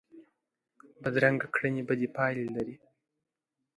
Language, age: Pashto, under 19